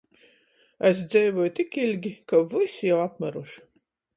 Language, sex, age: Latgalian, female, 40-49